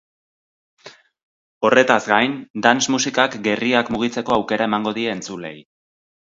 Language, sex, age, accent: Basque, male, 30-39, Erdialdekoa edo Nafarra (Gipuzkoa, Nafarroa)